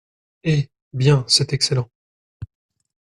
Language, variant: French, Français de métropole